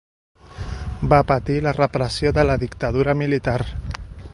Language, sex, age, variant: Catalan, male, 40-49, Central